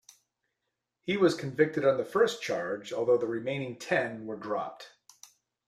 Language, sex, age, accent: English, male, 40-49, United States English